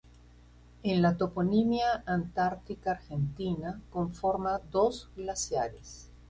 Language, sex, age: Spanish, female, 60-69